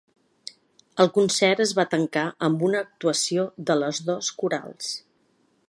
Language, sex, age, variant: Catalan, female, 50-59, Central